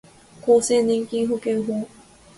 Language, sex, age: Japanese, female, 19-29